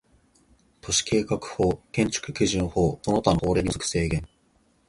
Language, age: Japanese, 19-29